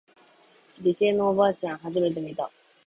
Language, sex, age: Japanese, female, under 19